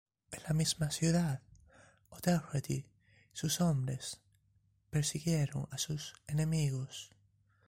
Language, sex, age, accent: Spanish, male, 19-29, España: Sur peninsular (Andalucia, Extremadura, Murcia)